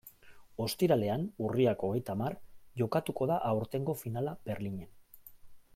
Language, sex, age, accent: Basque, male, 40-49, Mendebalekoa (Araba, Bizkaia, Gipuzkoako mendebaleko herri batzuk)